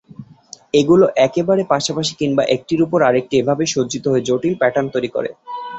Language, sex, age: Bengali, male, 19-29